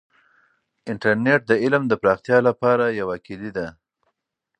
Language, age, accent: Pashto, 30-39, کندهارۍ لهجه